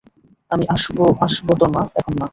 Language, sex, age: Bengali, male, 19-29